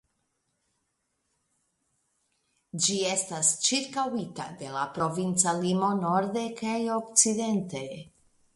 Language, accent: Esperanto, Internacia